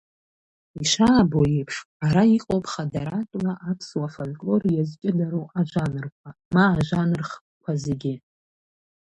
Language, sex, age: Abkhazian, female, 30-39